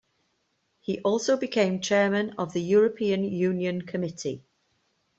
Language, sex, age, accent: English, female, 40-49, Welsh English